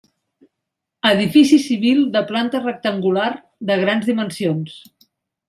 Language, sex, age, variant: Catalan, female, 40-49, Central